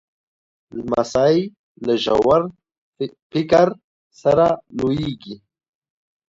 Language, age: Pashto, 19-29